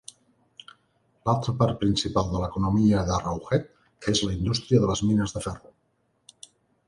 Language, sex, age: Catalan, male, 50-59